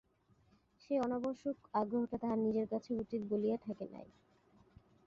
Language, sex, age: Bengali, female, 19-29